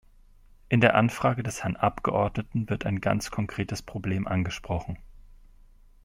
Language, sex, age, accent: German, male, 40-49, Deutschland Deutsch